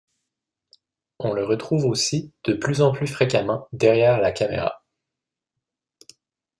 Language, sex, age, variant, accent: French, male, 30-39, Français d'Amérique du Nord, Français du Canada